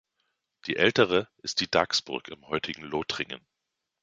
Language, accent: German, Deutschland Deutsch